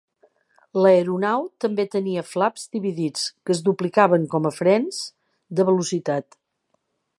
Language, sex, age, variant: Catalan, female, 60-69, Central